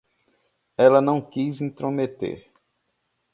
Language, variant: Portuguese, Portuguese (Brasil)